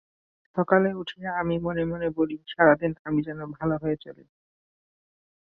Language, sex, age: Bengali, male, 19-29